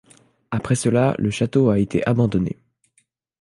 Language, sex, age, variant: French, male, under 19, Français de métropole